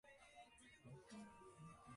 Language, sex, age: English, male, 19-29